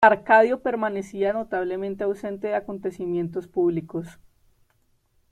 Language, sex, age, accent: Spanish, female, 19-29, Andino-Pacífico: Colombia, Perú, Ecuador, oeste de Bolivia y Venezuela andina